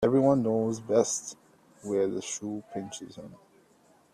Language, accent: English, West Indies and Bermuda (Bahamas, Bermuda, Jamaica, Trinidad)